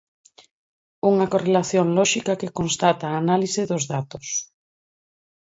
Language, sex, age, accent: Galician, female, 50-59, Normativo (estándar)